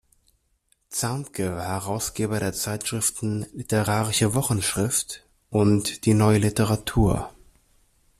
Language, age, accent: German, 30-39, Deutschland Deutsch